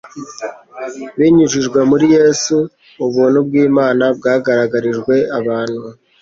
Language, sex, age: Kinyarwanda, male, 19-29